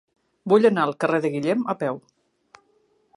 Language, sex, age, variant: Catalan, female, 50-59, Central